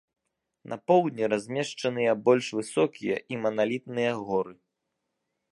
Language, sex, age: Belarusian, male, 19-29